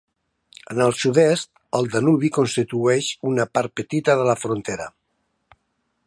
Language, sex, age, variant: Catalan, male, 60-69, Nord-Occidental